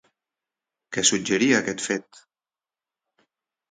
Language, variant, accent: Catalan, Central, central